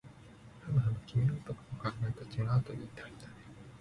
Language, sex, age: Japanese, male, 19-29